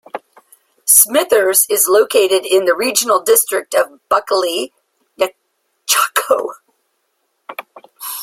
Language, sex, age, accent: English, female, 60-69, United States English